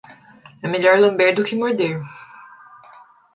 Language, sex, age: Portuguese, female, 19-29